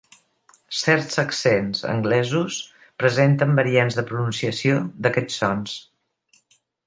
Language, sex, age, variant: Catalan, female, 60-69, Central